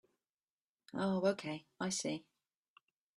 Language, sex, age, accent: English, female, 40-49, England English